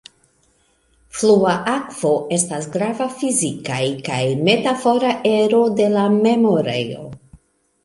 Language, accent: Esperanto, Internacia